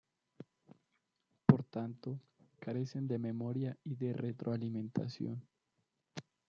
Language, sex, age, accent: Spanish, male, under 19, Andino-Pacífico: Colombia, Perú, Ecuador, oeste de Bolivia y Venezuela andina